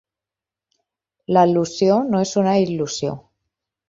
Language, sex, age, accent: Catalan, female, 30-39, valencià